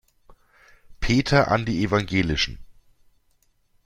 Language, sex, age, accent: German, male, 40-49, Deutschland Deutsch